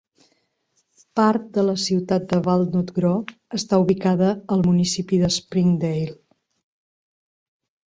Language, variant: Catalan, Central